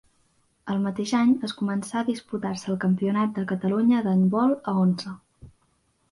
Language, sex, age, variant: Catalan, female, under 19, Central